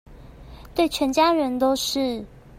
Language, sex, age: Chinese, female, 30-39